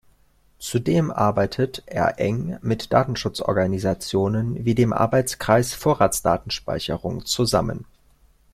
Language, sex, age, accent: German, male, 19-29, Deutschland Deutsch